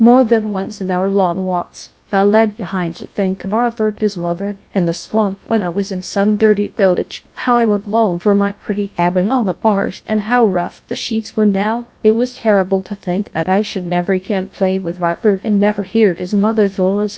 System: TTS, GlowTTS